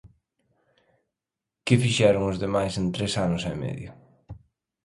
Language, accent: Galician, Normativo (estándar)